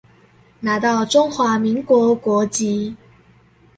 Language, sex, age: Chinese, female, under 19